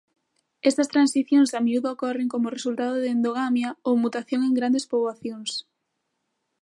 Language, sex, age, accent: Galician, female, 19-29, Atlántico (seseo e gheada)